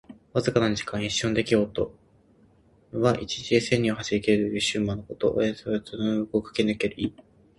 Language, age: Japanese, 19-29